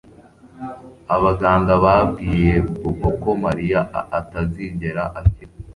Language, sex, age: Kinyarwanda, male, under 19